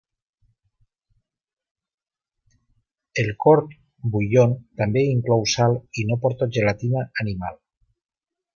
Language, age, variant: Catalan, 50-59, Valencià meridional